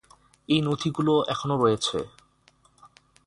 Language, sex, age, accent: Bengali, male, 19-29, Bengali